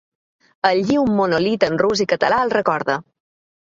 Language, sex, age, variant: Catalan, female, 30-39, Balear